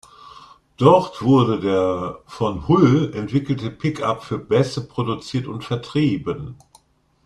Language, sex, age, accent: German, male, 50-59, Deutschland Deutsch